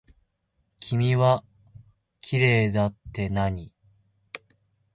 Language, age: Japanese, 19-29